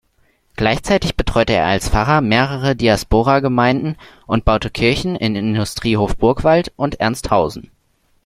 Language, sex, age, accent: German, male, under 19, Deutschland Deutsch